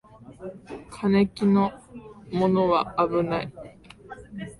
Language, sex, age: Japanese, female, 19-29